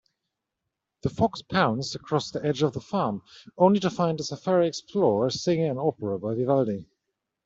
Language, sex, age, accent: English, male, 19-29, England English